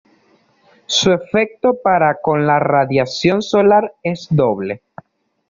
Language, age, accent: Spanish, 50-59, Caribe: Cuba, Venezuela, Puerto Rico, República Dominicana, Panamá, Colombia caribeña, México caribeño, Costa del golfo de México